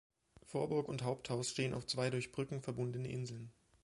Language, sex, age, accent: German, male, 30-39, Deutschland Deutsch